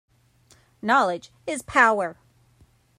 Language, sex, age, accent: English, female, 30-39, United States English